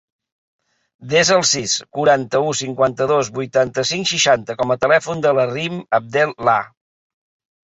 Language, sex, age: Catalan, male, 50-59